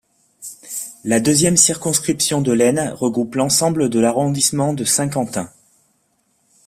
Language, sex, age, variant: French, male, 40-49, Français de métropole